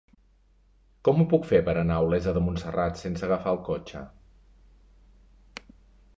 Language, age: Catalan, 40-49